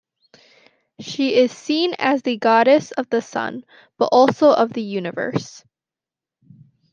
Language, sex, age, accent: English, female, under 19, United States English